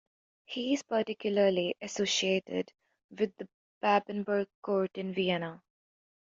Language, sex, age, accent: English, female, under 19, United States English